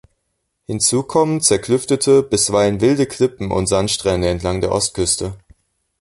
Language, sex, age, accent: German, male, 19-29, Deutschland Deutsch